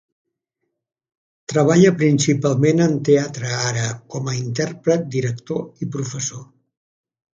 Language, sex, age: Catalan, male, 70-79